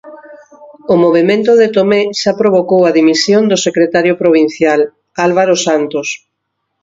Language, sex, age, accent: Galician, female, 50-59, Oriental (común en zona oriental)